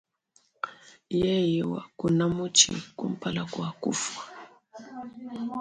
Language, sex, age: Luba-Lulua, female, 30-39